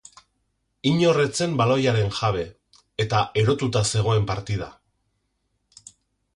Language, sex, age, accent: Basque, male, 40-49, Erdialdekoa edo Nafarra (Gipuzkoa, Nafarroa)